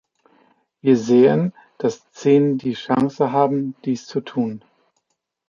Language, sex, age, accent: German, male, 40-49, Deutschland Deutsch